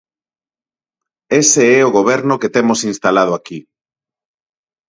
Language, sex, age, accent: Galician, male, 30-39, Neofalante